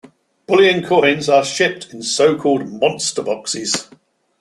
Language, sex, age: English, male, 60-69